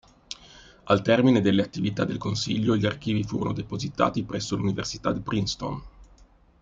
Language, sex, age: Italian, male, 50-59